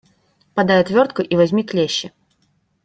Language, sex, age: Russian, female, 19-29